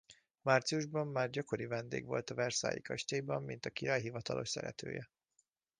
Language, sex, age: Hungarian, male, 30-39